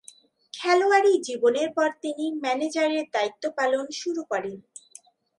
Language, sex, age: Bengali, female, under 19